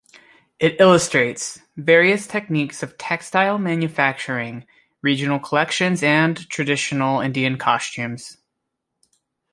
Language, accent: English, United States English